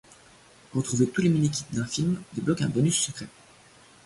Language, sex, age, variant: French, male, 19-29, Français de métropole